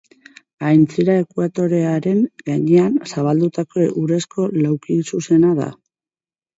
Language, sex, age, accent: Basque, female, 40-49, Mendebalekoa (Araba, Bizkaia, Gipuzkoako mendebaleko herri batzuk)